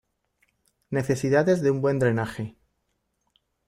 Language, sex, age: Spanish, male, 40-49